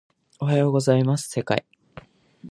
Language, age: Japanese, 19-29